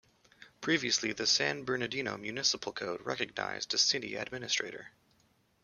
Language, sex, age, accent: English, male, 30-39, Canadian English